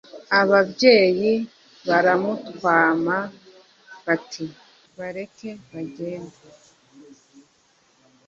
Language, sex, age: Kinyarwanda, female, 19-29